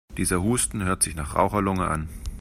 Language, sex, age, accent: German, male, 40-49, Deutschland Deutsch